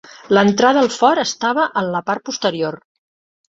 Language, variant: Catalan, Central